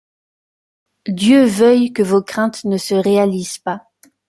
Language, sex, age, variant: French, female, 19-29, Français de métropole